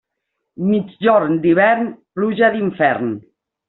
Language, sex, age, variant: Catalan, female, 50-59, Central